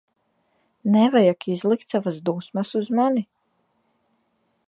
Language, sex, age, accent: Latvian, female, 19-29, Dzimtā valoda